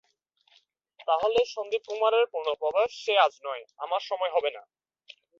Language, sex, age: Bengali, male, 19-29